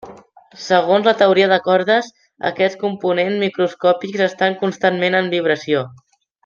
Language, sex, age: Catalan, male, under 19